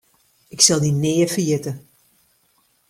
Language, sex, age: Western Frisian, female, 50-59